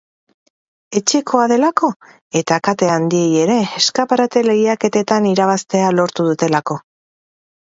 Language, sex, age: Basque, female, 30-39